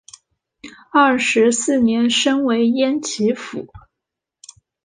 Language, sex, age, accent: Chinese, female, 19-29, 出生地：浙江省